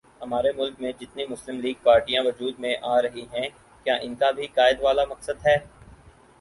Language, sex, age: Urdu, male, 19-29